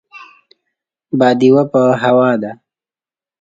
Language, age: Pashto, 19-29